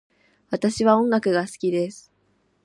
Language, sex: Japanese, female